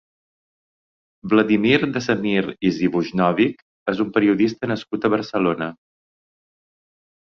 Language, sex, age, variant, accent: Catalan, male, 40-49, Balear, menorquí